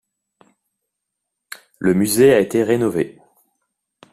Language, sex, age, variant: French, male, 40-49, Français de métropole